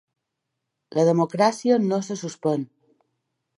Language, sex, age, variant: Catalan, female, 40-49, Balear